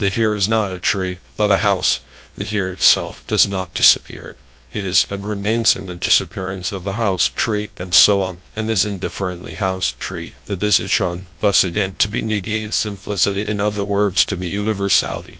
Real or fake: fake